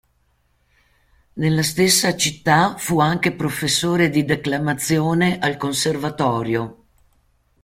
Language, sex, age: Italian, female, 60-69